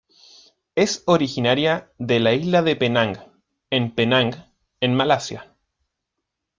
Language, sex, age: Spanish, male, 19-29